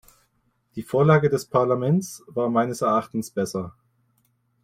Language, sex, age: German, male, 19-29